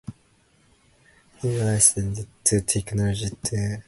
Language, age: English, 19-29